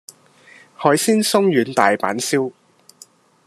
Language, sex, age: Cantonese, male, 30-39